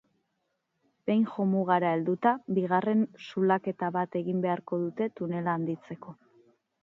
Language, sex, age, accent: Basque, female, 40-49, Mendebalekoa (Araba, Bizkaia, Gipuzkoako mendebaleko herri batzuk)